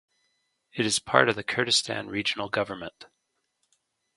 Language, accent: English, United States English